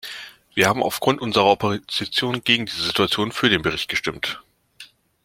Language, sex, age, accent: German, male, 19-29, Deutschland Deutsch